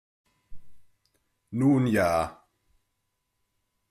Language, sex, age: German, male, under 19